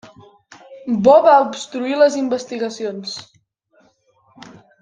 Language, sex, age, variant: Catalan, male, under 19, Central